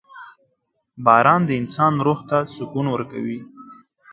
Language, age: Pashto, 19-29